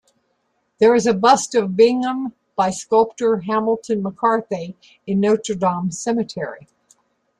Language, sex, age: English, female, 70-79